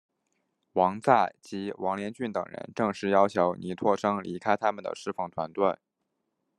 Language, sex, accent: Chinese, male, 出生地：河南省